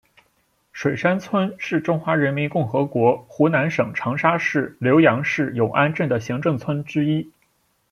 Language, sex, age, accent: Chinese, male, 19-29, 出生地：山东省